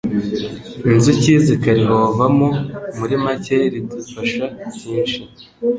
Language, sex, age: Kinyarwanda, male, 19-29